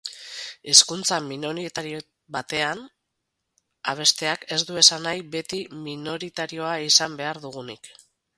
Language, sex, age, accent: Basque, female, 40-49, Mendebalekoa (Araba, Bizkaia, Gipuzkoako mendebaleko herri batzuk)